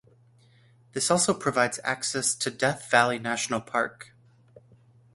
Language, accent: English, United States English